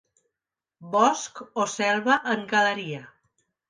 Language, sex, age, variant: Catalan, female, 50-59, Central